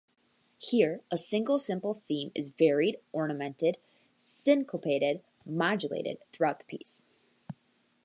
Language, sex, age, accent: English, female, under 19, United States English